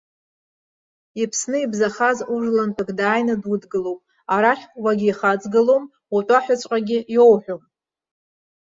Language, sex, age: Abkhazian, female, 40-49